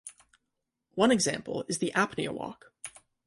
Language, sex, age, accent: English, male, 19-29, United States English